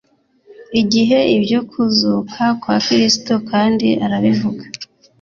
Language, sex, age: Kinyarwanda, female, 19-29